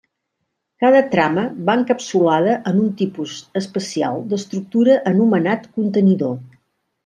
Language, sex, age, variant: Catalan, female, 60-69, Central